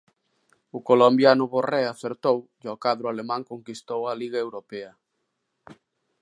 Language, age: Galician, 40-49